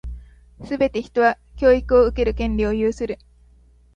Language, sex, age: Japanese, female, 19-29